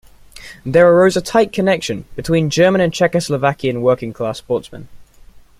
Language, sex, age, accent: English, male, under 19, England English